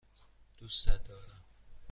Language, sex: Persian, male